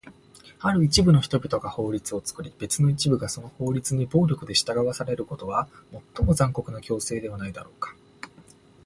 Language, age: Japanese, 19-29